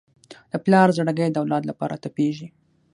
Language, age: Pashto, under 19